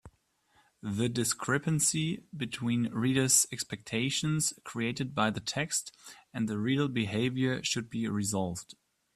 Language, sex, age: English, male, 30-39